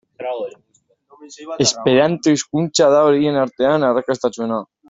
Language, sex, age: Basque, male, 19-29